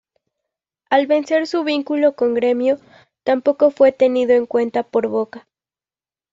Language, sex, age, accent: Spanish, female, 19-29, México